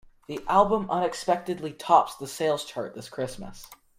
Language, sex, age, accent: English, male, under 19, Canadian English